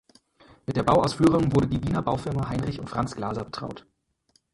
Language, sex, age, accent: German, male, 30-39, Deutschland Deutsch